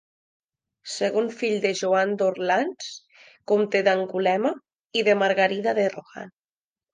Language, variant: Catalan, Nord-Occidental